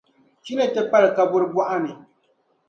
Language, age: Dagbani, 19-29